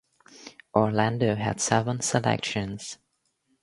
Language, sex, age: English, female, under 19